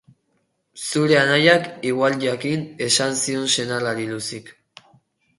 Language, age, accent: Basque, under 19, Erdialdekoa edo Nafarra (Gipuzkoa, Nafarroa)